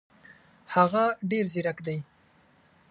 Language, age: Pashto, 19-29